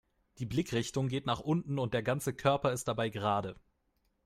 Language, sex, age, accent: German, male, 19-29, Deutschland Deutsch